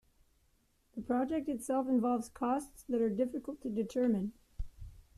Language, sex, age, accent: English, female, 50-59, Canadian English